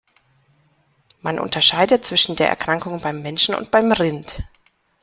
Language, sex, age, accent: German, female, 40-49, Deutschland Deutsch